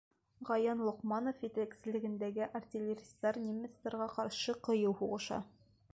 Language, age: Bashkir, 19-29